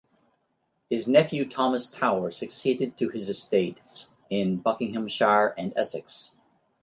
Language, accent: English, United States English